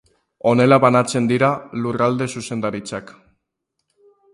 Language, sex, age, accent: Basque, female, 40-49, Mendebalekoa (Araba, Bizkaia, Gipuzkoako mendebaleko herri batzuk)